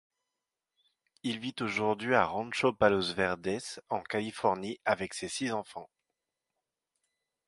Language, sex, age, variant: French, male, 40-49, Français de métropole